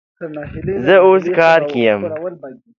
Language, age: Pashto, under 19